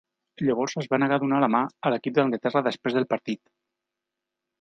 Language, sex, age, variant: Catalan, male, 30-39, Central